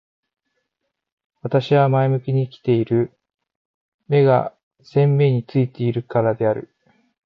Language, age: Japanese, 40-49